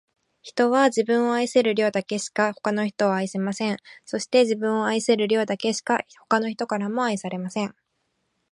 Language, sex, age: Japanese, female, 19-29